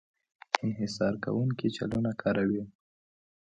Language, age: Pashto, under 19